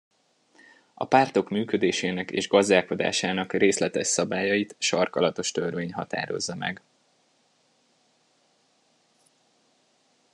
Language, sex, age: Hungarian, male, 19-29